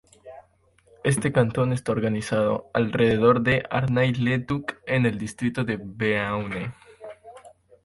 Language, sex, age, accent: Spanish, male, under 19, Andino-Pacífico: Colombia, Perú, Ecuador, oeste de Bolivia y Venezuela andina